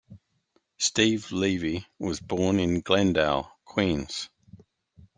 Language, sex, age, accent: English, male, 50-59, Australian English